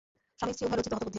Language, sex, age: Bengali, female, 19-29